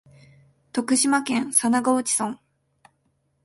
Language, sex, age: Japanese, female, 19-29